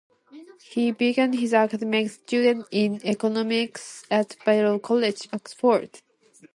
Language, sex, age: English, female, under 19